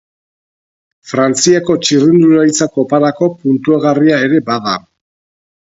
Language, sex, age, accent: Basque, male, 50-59, Mendebalekoa (Araba, Bizkaia, Gipuzkoako mendebaleko herri batzuk)